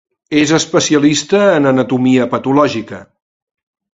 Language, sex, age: Catalan, male, 50-59